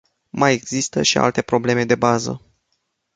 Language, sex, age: Romanian, male, 19-29